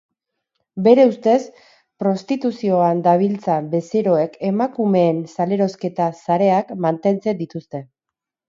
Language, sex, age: Basque, female, 30-39